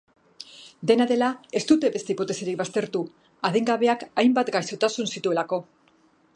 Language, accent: Basque, Mendebalekoa (Araba, Bizkaia, Gipuzkoako mendebaleko herri batzuk)